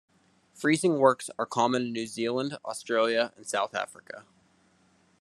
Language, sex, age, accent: English, male, 30-39, United States English